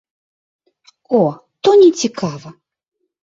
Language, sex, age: Belarusian, female, 19-29